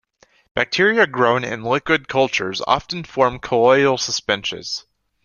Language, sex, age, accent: English, male, under 19, United States English